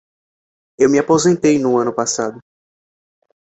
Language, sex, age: Portuguese, male, 19-29